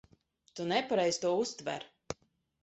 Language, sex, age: Latvian, female, 30-39